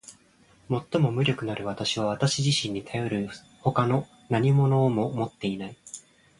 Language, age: Japanese, 19-29